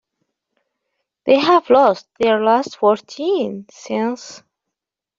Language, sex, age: English, female, 40-49